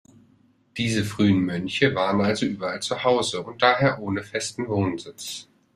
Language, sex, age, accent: German, male, 19-29, Deutschland Deutsch